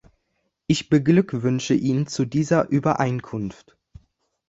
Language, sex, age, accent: German, male, under 19, Deutschland Deutsch